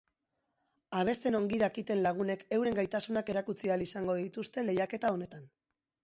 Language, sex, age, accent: Basque, female, 40-49, Mendebalekoa (Araba, Bizkaia, Gipuzkoako mendebaleko herri batzuk)